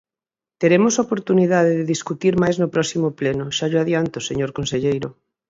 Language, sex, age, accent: Galician, female, 40-49, Central (gheada)